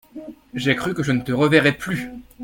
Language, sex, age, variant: French, male, 30-39, Français de métropole